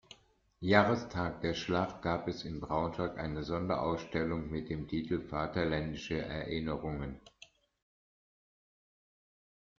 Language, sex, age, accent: German, male, 50-59, Deutschland Deutsch